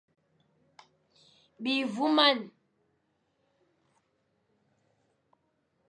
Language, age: Fang, under 19